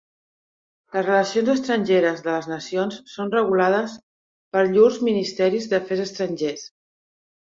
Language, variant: Catalan, Central